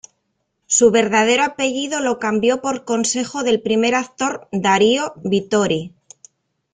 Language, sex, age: Spanish, female, 40-49